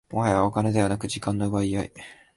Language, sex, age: Japanese, male, 19-29